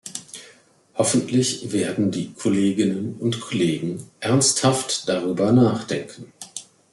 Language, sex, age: German, male, 40-49